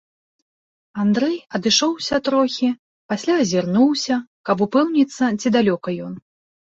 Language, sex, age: Belarusian, female, 30-39